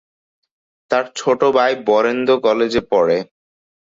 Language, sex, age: Bengali, male, under 19